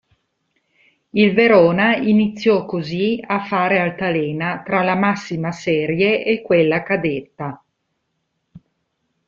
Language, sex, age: Italian, female, 40-49